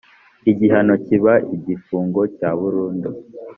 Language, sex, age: Kinyarwanda, male, under 19